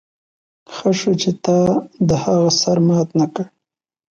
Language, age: Pashto, 19-29